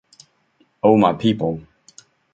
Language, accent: English, England English